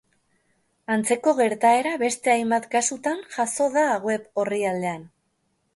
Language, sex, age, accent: Basque, female, 30-39, Erdialdekoa edo Nafarra (Gipuzkoa, Nafarroa)